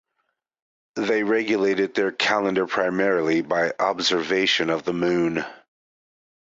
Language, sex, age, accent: English, male, 40-49, United States English